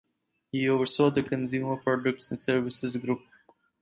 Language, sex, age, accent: English, male, 19-29, India and South Asia (India, Pakistan, Sri Lanka)